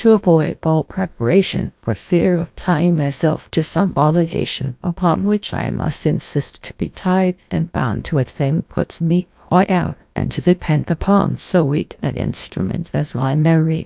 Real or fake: fake